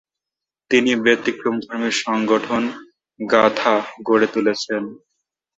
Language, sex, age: Bengali, male, 19-29